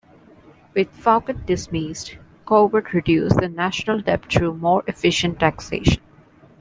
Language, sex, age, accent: English, female, 19-29, India and South Asia (India, Pakistan, Sri Lanka)